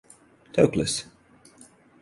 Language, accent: English, England English; India and South Asia (India, Pakistan, Sri Lanka)